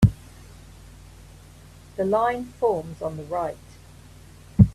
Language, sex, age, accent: English, female, 40-49, England English